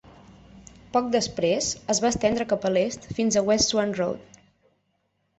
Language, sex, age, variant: Catalan, female, 19-29, Central